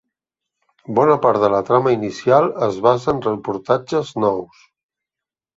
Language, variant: Catalan, Central